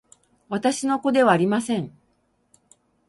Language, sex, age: Japanese, female, 60-69